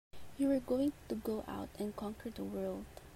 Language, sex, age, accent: English, female, 19-29, Filipino